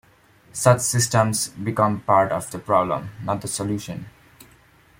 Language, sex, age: English, male, 19-29